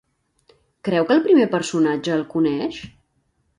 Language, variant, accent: Catalan, Central, central